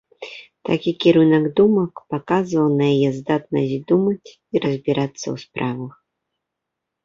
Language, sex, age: Belarusian, female, 30-39